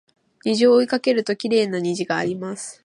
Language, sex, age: Japanese, female, under 19